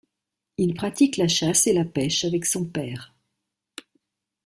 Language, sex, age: French, female, 60-69